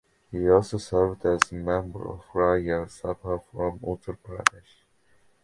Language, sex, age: English, male, 19-29